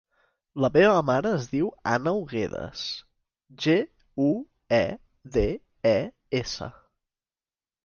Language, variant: Catalan, Central